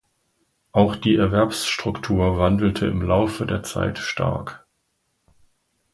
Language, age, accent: German, 50-59, Deutschland Deutsch